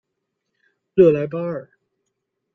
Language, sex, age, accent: Chinese, male, 19-29, 出生地：河北省